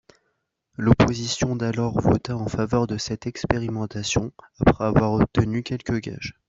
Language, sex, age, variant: French, male, under 19, Français de métropole